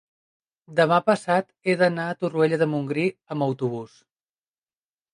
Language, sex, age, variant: Catalan, male, 30-39, Central